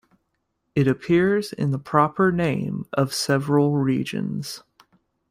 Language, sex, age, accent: English, male, 19-29, United States English